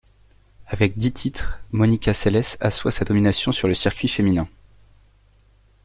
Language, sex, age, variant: French, male, 19-29, Français de métropole